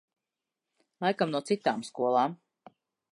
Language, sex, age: Latvian, female, 30-39